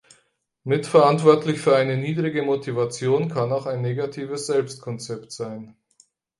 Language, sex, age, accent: German, male, 30-39, Deutschland Deutsch